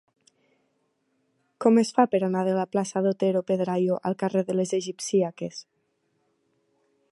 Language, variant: Catalan, Nord-Occidental